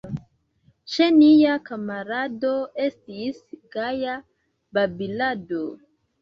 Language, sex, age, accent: Esperanto, female, 19-29, Internacia